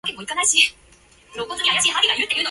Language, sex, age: English, male, 19-29